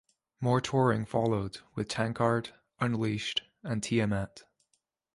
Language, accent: English, Scottish English